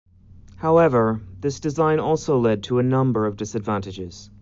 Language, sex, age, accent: English, male, 30-39, Canadian English